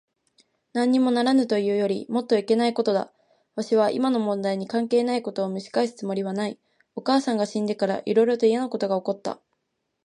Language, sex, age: Japanese, female, 19-29